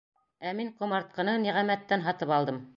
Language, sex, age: Bashkir, female, 40-49